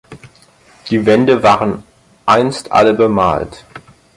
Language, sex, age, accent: German, male, under 19, Deutschland Deutsch